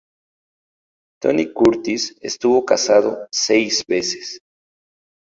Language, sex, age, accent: Spanish, male, 19-29, México